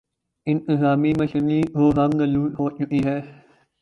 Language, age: Urdu, 19-29